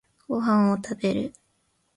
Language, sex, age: Japanese, female, 19-29